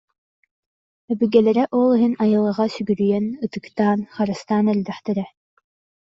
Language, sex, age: Yakut, female, under 19